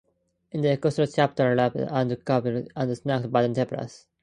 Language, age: English, under 19